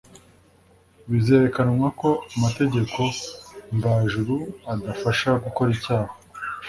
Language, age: Kinyarwanda, 19-29